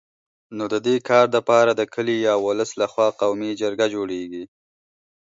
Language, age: Pashto, 19-29